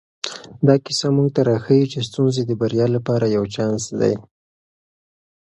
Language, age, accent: Pashto, 30-39, پکتیا ولایت، احمدزی